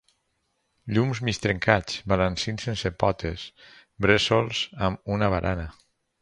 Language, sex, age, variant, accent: Catalan, male, 50-59, Valencià meridional, valencià